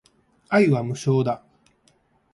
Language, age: Japanese, 50-59